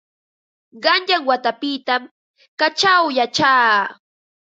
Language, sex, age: Ambo-Pasco Quechua, female, 30-39